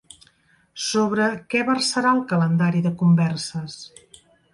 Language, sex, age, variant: Catalan, female, 50-59, Central